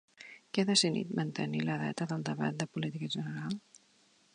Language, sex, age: Catalan, female, 40-49